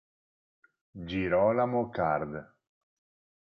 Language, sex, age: Italian, male, 40-49